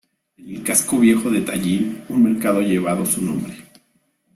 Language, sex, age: Spanish, male, 40-49